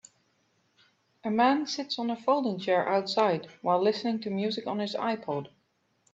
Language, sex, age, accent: English, female, 40-49, England English